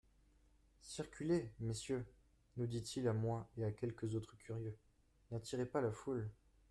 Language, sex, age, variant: French, male, under 19, Français de métropole